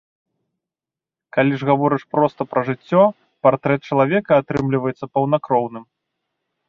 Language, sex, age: Belarusian, male, 30-39